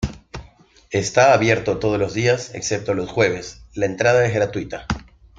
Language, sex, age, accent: Spanish, male, 30-39, Andino-Pacífico: Colombia, Perú, Ecuador, oeste de Bolivia y Venezuela andina